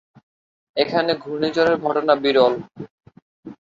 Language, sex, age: Bengali, male, 19-29